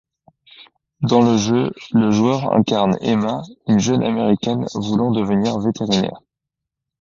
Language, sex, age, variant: French, male, 19-29, Français de métropole